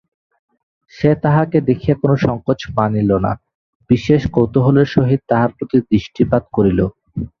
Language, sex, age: Bengali, male, 19-29